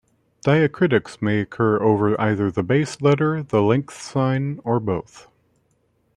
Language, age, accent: English, 40-49, United States English